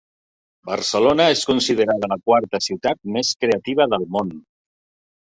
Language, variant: Catalan, Central